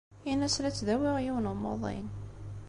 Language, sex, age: Kabyle, female, 19-29